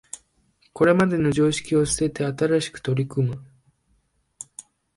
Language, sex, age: Japanese, male, 19-29